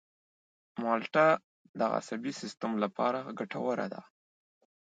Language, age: Pashto, 19-29